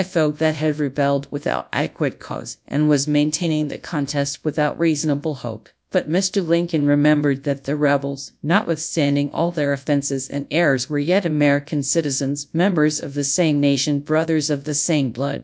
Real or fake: fake